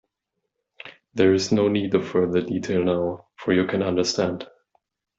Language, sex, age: English, male, 19-29